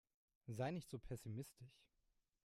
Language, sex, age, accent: German, male, 30-39, Deutschland Deutsch